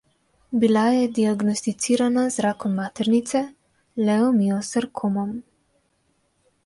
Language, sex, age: Slovenian, female, 19-29